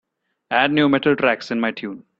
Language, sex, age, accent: English, male, 19-29, India and South Asia (India, Pakistan, Sri Lanka)